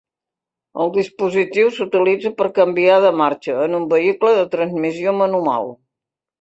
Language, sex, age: Catalan, female, 70-79